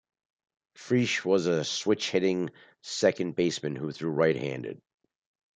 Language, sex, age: English, male, 40-49